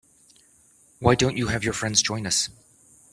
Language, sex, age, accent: English, male, 40-49, United States English